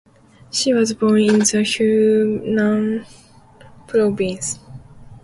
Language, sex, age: English, female, 19-29